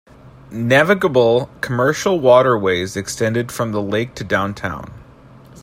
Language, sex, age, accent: English, male, 19-29, United States English